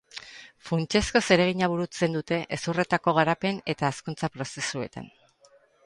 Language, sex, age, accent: Basque, female, 50-59, Erdialdekoa edo Nafarra (Gipuzkoa, Nafarroa)